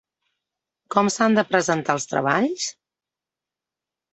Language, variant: Catalan, Central